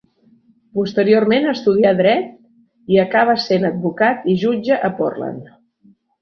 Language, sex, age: Catalan, female, 50-59